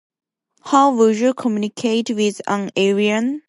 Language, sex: English, female